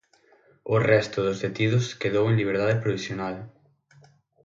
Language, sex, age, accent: Galician, male, 19-29, Central (gheada); Oriental (común en zona oriental); Normativo (estándar)